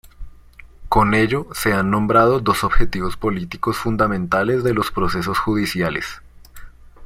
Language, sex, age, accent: Spanish, male, 19-29, Andino-Pacífico: Colombia, Perú, Ecuador, oeste de Bolivia y Venezuela andina